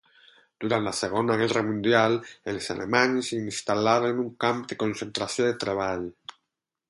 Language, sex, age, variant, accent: Catalan, male, 40-49, Alacantí, Barcelona